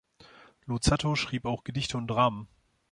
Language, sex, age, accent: German, male, 30-39, Deutschland Deutsch